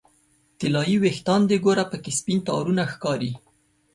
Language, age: Pashto, 19-29